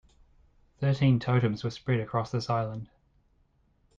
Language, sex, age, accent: English, male, 19-29, New Zealand English